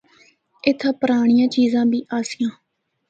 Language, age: Northern Hindko, 19-29